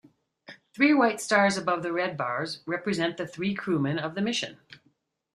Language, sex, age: English, female, 50-59